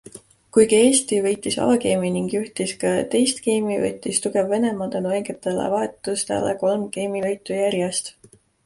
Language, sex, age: Estonian, female, 19-29